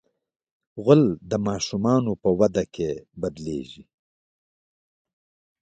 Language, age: Pashto, 50-59